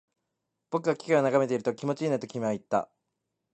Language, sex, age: Japanese, male, 19-29